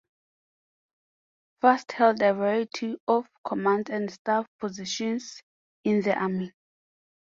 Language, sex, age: English, female, 19-29